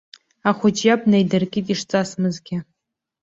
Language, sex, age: Abkhazian, female, under 19